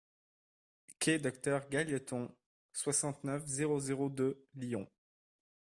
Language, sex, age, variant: French, male, 19-29, Français de métropole